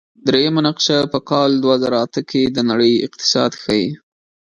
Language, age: Pashto, 19-29